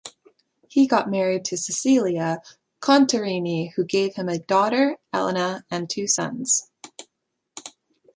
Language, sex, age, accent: English, female, 19-29, Canadian English